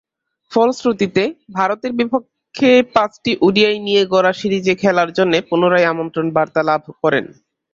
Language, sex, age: Bengali, male, under 19